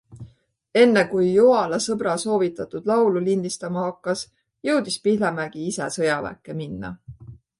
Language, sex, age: Estonian, female, 30-39